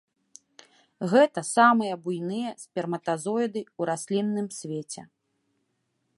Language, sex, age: Belarusian, female, 30-39